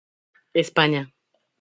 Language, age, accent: Spanish, under 19, Andino-Pacífico: Colombia, Perú, Ecuador, oeste de Bolivia y Venezuela andina